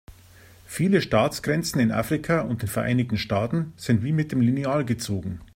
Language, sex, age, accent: German, male, 50-59, Deutschland Deutsch